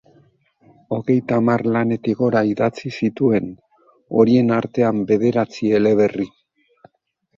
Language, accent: Basque, Mendebalekoa (Araba, Bizkaia, Gipuzkoako mendebaleko herri batzuk)